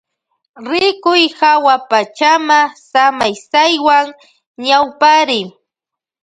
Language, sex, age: Loja Highland Quichua, female, 19-29